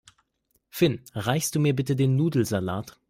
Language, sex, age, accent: German, male, 19-29, Deutschland Deutsch